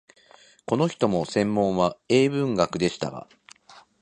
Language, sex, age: Japanese, female, 19-29